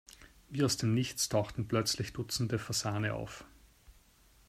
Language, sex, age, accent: German, male, 30-39, Österreichisches Deutsch